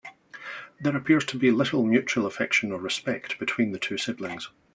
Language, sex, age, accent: English, male, 40-49, Scottish English